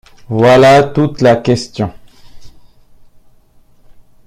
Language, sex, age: French, male, 40-49